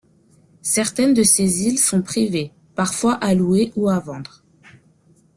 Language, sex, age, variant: French, female, 30-39, Français de métropole